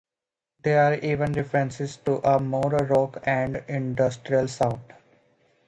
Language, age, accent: English, 19-29, England English